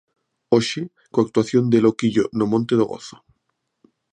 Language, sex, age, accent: Galician, male, 19-29, Normativo (estándar)